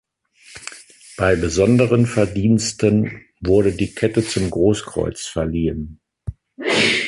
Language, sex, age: German, male, 70-79